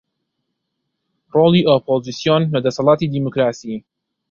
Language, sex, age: Central Kurdish, male, 19-29